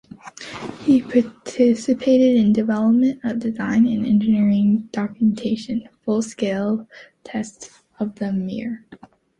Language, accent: English, United States English